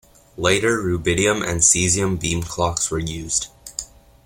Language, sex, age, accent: English, male, under 19, United States English